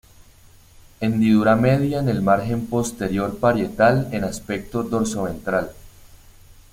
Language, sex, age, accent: Spanish, male, 19-29, Andino-Pacífico: Colombia, Perú, Ecuador, oeste de Bolivia y Venezuela andina